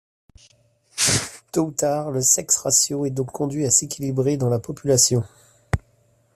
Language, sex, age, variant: French, male, 30-39, Français de métropole